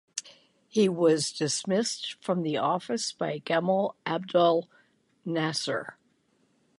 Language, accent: English, United States English